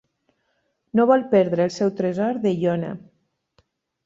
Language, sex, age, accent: Catalan, female, 50-59, valencià